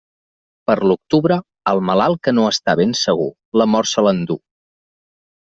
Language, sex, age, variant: Catalan, male, 30-39, Central